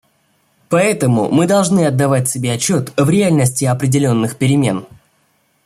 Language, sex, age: Russian, male, under 19